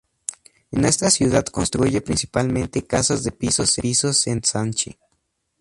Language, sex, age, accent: Spanish, male, 19-29, México